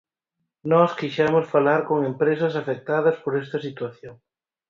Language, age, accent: Galician, 19-29, Oriental (común en zona oriental)